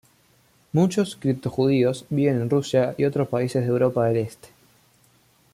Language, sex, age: Spanish, male, under 19